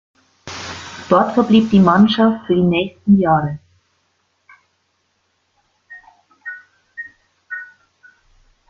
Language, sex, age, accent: German, female, 40-49, Deutschland Deutsch